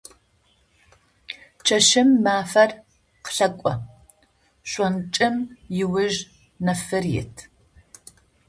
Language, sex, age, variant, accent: Adyghe, female, 50-59, Адыгабзэ (Кирил, пстэумэ зэдыряе), Бжъэдыгъу (Bjeduğ)